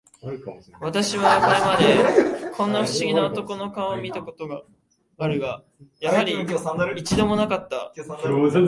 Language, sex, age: Japanese, male, 19-29